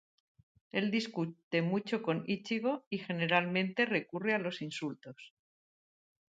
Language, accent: Spanish, España: Centro-Sur peninsular (Madrid, Toledo, Castilla-La Mancha)